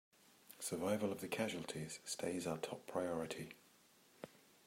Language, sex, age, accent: English, male, 50-59, England English